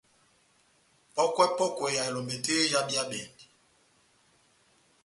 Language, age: Batanga, 50-59